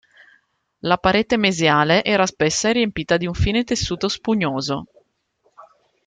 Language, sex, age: Italian, female, 40-49